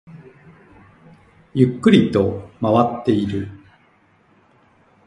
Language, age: Japanese, 50-59